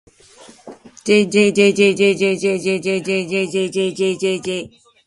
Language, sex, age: Japanese, female, 40-49